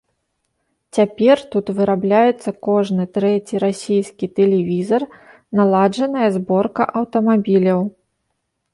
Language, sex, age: Belarusian, female, 30-39